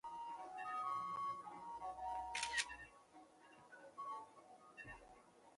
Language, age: Chinese, 19-29